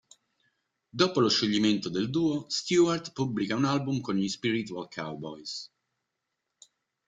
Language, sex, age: Italian, male, 50-59